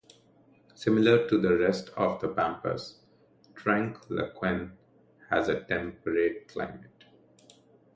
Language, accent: English, India and South Asia (India, Pakistan, Sri Lanka)